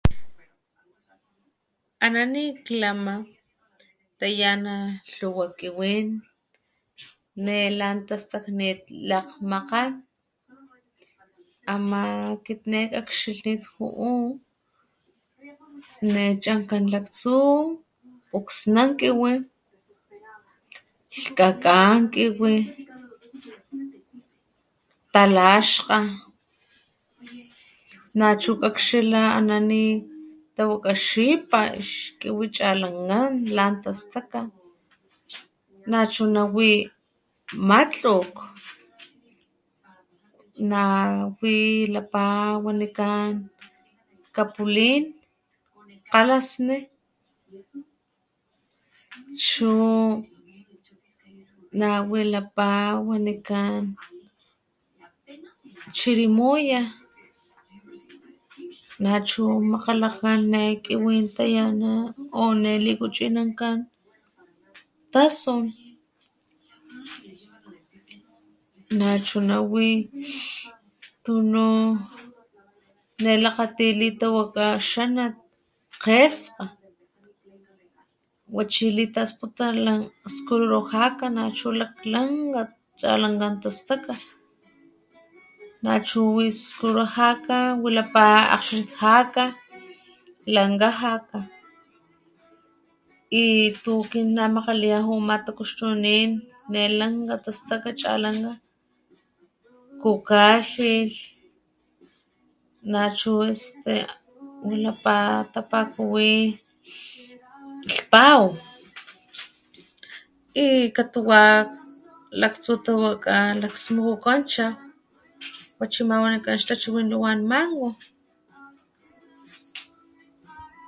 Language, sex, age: Papantla Totonac, female, 30-39